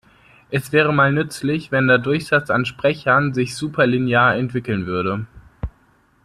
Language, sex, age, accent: German, male, 19-29, Deutschland Deutsch